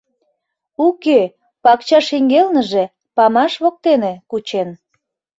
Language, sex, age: Mari, female, 40-49